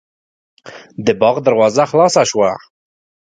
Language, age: Pashto, 19-29